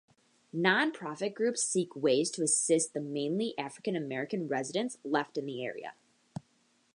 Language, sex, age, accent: English, female, under 19, United States English